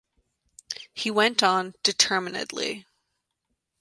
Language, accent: English, United States English